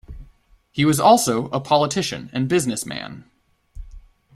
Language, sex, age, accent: English, male, 19-29, United States English